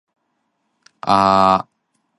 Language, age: Cantonese, 19-29